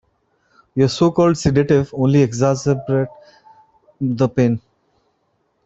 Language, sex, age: English, male, 30-39